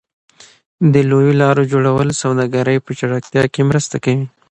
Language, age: Pashto, 19-29